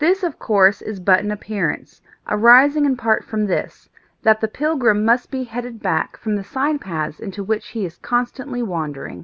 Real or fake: real